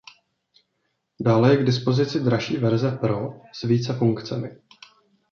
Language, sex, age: Czech, male, 40-49